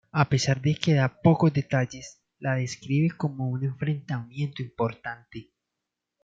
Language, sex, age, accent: Spanish, male, 19-29, Andino-Pacífico: Colombia, Perú, Ecuador, oeste de Bolivia y Venezuela andina